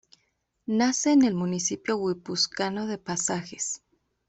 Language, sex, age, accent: Spanish, female, 19-29, México